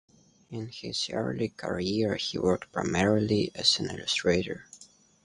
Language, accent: English, United States English